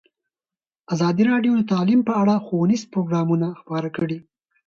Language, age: Pashto, 19-29